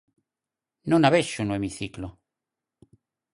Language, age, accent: Galician, 60-69, Normativo (estándar)